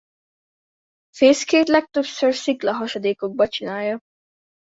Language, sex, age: Hungarian, female, under 19